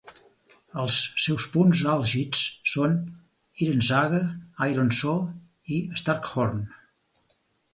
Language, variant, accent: Catalan, Central, central; Empordanès